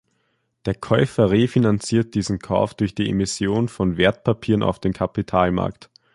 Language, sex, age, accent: German, male, under 19, Österreichisches Deutsch